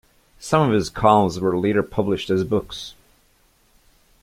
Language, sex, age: English, male, under 19